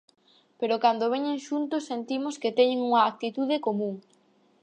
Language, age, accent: Galician, 40-49, Oriental (común en zona oriental)